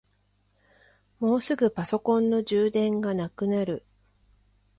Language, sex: Japanese, female